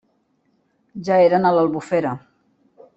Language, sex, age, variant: Catalan, female, 50-59, Central